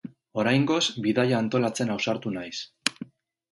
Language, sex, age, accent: Basque, male, 30-39, Mendebalekoa (Araba, Bizkaia, Gipuzkoako mendebaleko herri batzuk)